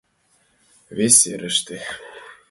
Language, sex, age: Mari, male, under 19